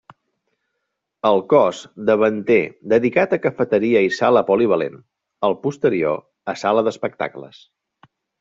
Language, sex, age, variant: Catalan, male, 30-39, Nord-Occidental